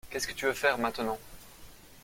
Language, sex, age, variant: French, male, 30-39, Français de métropole